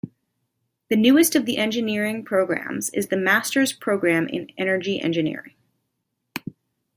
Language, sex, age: English, female, 19-29